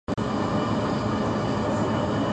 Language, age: Japanese, 19-29